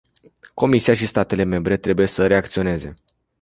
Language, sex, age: Romanian, male, 19-29